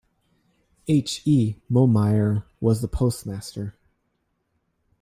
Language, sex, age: English, male, 30-39